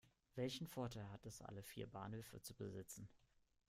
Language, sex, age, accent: German, male, 19-29, Deutschland Deutsch